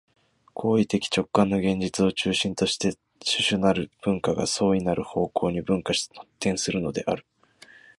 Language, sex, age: Japanese, male, 19-29